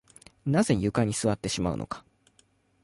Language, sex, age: Japanese, male, 19-29